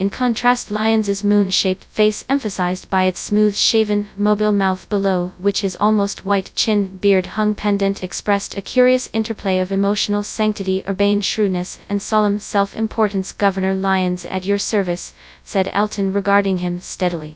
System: TTS, FastPitch